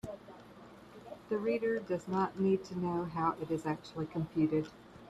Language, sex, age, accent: English, female, 40-49, United States English